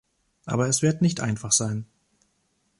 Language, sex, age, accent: German, male, 19-29, Deutschland Deutsch